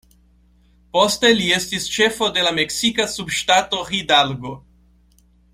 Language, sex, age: Esperanto, male, 19-29